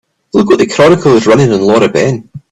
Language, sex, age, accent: English, male, 19-29, Scottish English